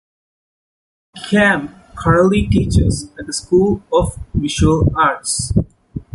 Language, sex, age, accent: English, male, 19-29, India and South Asia (India, Pakistan, Sri Lanka)